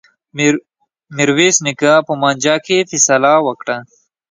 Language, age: Pashto, 19-29